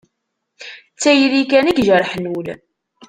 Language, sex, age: Kabyle, female, 19-29